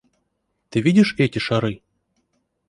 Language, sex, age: Russian, male, 30-39